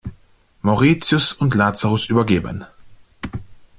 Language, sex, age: German, male, 19-29